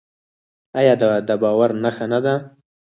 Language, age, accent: Pashto, 19-29, پکتیا ولایت، احمدزی